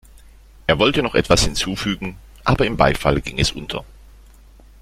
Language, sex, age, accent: German, male, 40-49, Deutschland Deutsch